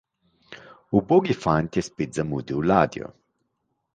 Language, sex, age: Slovenian, male, 40-49